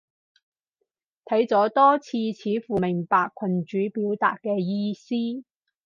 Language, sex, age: Cantonese, female, 30-39